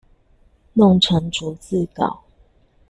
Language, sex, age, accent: Chinese, female, 40-49, 出生地：臺南市